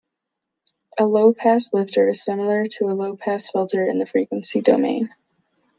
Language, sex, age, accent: English, female, under 19, United States English